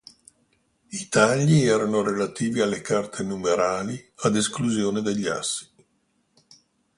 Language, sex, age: Italian, male, 60-69